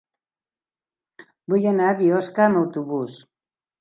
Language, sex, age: Catalan, female, 70-79